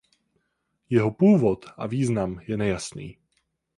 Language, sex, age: Czech, male, 19-29